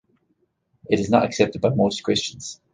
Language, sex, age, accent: English, male, 30-39, Irish English